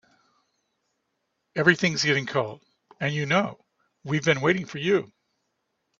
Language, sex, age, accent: English, male, 70-79, United States English